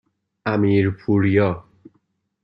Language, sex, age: Persian, male, 19-29